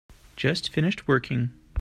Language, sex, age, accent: English, male, 30-39, United States English